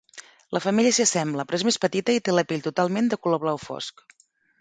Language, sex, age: Catalan, female, 40-49